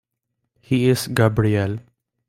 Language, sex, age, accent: English, male, under 19, Filipino